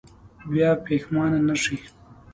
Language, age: Pashto, 30-39